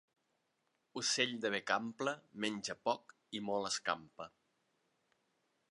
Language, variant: Catalan, Nord-Occidental